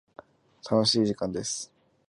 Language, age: Japanese, 19-29